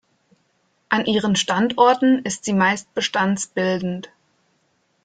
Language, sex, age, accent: German, female, 19-29, Deutschland Deutsch